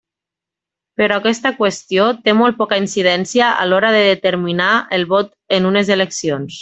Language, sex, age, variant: Catalan, female, 19-29, Nord-Occidental